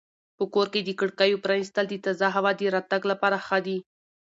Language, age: Pashto, 19-29